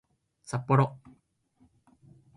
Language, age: Japanese, 19-29